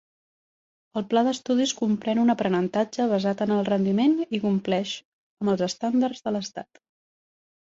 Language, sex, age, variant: Catalan, female, 19-29, Central